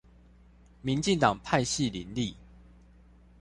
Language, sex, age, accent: Chinese, male, 19-29, 出生地：彰化縣